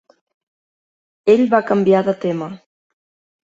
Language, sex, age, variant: Catalan, female, 30-39, Central